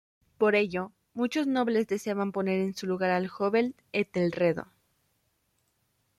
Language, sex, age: Spanish, female, 19-29